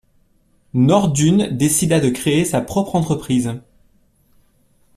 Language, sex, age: French, male, 40-49